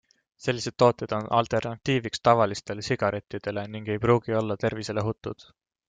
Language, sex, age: Estonian, male, 19-29